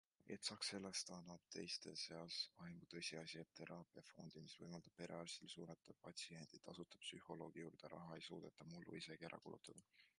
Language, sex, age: Estonian, male, 19-29